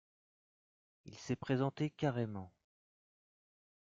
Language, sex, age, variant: French, male, 30-39, Français de métropole